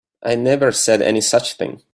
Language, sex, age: English, male, 40-49